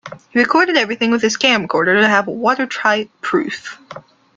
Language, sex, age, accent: English, female, 19-29, United States English